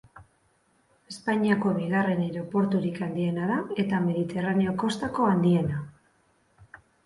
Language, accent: Basque, Mendebalekoa (Araba, Bizkaia, Gipuzkoako mendebaleko herri batzuk)